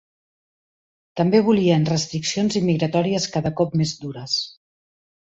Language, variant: Catalan, Central